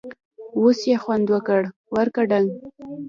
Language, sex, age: Pashto, female, under 19